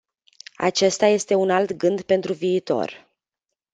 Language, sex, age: Romanian, female, 19-29